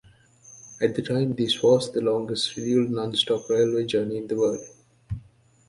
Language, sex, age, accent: English, male, 19-29, United States English